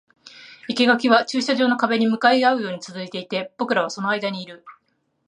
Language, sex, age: Japanese, female, 30-39